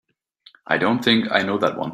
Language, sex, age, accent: English, male, 19-29, United States English